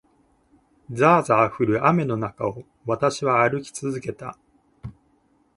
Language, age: Japanese, 19-29